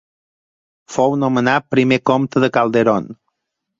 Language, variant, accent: Catalan, Balear, mallorquí